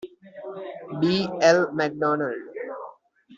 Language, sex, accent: English, male, India and South Asia (India, Pakistan, Sri Lanka)